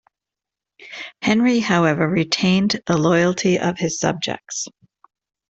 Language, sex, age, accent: English, female, 50-59, United States English